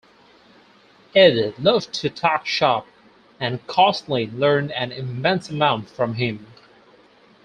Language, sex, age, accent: English, male, 19-29, England English